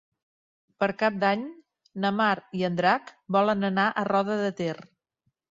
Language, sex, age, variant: Catalan, female, 60-69, Central